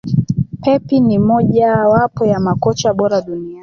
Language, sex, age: Swahili, female, 19-29